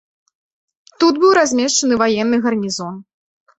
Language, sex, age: Belarusian, female, 30-39